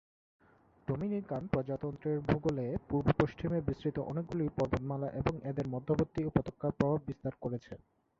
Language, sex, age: Bengali, male, 19-29